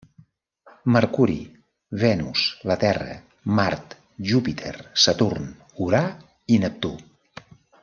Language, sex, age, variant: Catalan, male, 70-79, Central